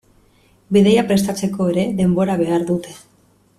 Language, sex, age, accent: Basque, female, 30-39, Mendebalekoa (Araba, Bizkaia, Gipuzkoako mendebaleko herri batzuk)